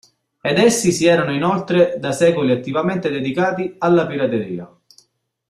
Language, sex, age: Italian, male, 30-39